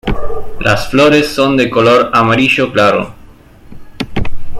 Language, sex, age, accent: Spanish, male, 19-29, Rioplatense: Argentina, Uruguay, este de Bolivia, Paraguay